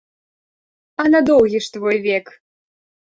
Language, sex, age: Belarusian, female, 19-29